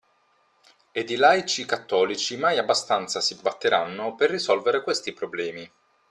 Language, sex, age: Italian, male, 30-39